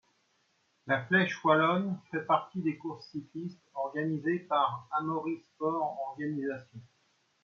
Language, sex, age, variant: French, male, 60-69, Français de métropole